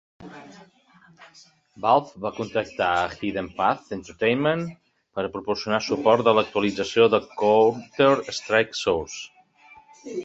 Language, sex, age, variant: Catalan, male, 50-59, Central